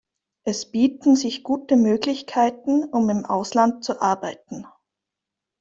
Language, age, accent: German, 19-29, Österreichisches Deutsch